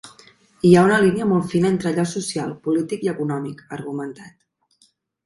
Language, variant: Catalan, Central